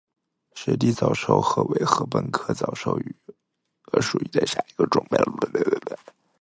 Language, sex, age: Chinese, male, 19-29